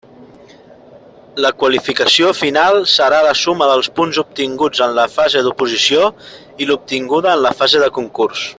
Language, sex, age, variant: Catalan, male, 30-39, Central